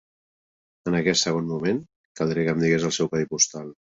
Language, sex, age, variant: Catalan, male, 50-59, Central